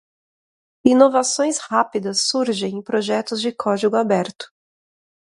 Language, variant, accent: Portuguese, Portuguese (Brasil), Paulista